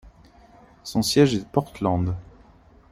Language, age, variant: French, 40-49, Français de métropole